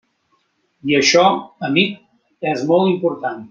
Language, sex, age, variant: Catalan, male, 60-69, Central